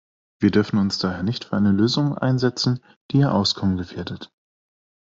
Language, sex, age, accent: German, male, 19-29, Deutschland Deutsch